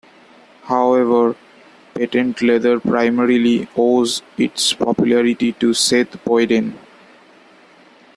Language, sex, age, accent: English, male, 19-29, India and South Asia (India, Pakistan, Sri Lanka)